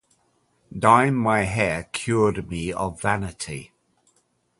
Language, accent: English, England English